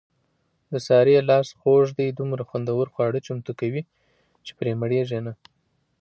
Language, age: Pashto, 30-39